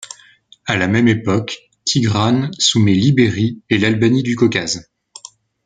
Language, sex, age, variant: French, male, 19-29, Français de métropole